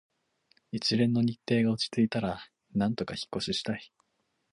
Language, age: Japanese, 19-29